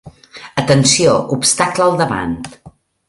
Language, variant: Catalan, Balear